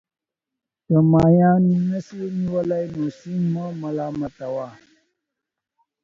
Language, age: Pashto, 30-39